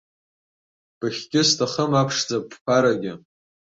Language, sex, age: Abkhazian, male, under 19